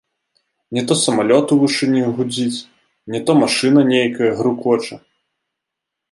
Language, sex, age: Belarusian, male, 19-29